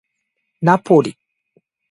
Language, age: Japanese, 19-29